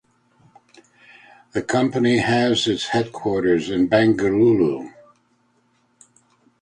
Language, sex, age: English, male, 70-79